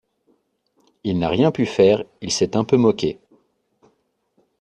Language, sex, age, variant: French, male, 30-39, Français de métropole